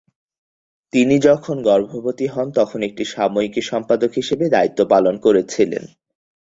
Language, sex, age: Bengali, male, 19-29